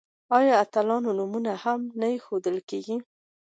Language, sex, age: Pashto, female, 19-29